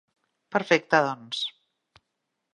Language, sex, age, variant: Catalan, female, 50-59, Central